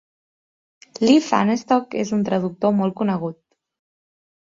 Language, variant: Catalan, Central